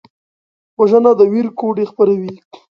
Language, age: Pashto, 19-29